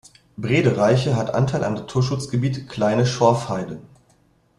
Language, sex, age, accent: German, male, 30-39, Deutschland Deutsch